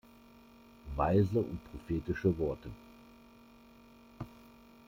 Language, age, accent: German, 50-59, Deutschland Deutsch